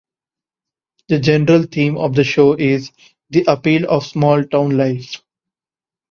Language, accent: English, India and South Asia (India, Pakistan, Sri Lanka)